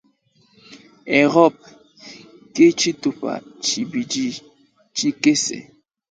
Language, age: Luba-Lulua, 19-29